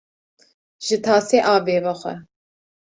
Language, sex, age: Kurdish, female, 19-29